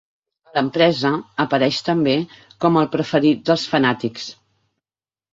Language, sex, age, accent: Catalan, female, 50-59, balear; central